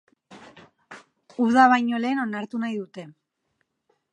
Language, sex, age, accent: Basque, female, 30-39, Erdialdekoa edo Nafarra (Gipuzkoa, Nafarroa)